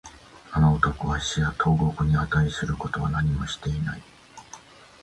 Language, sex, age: Japanese, male, 50-59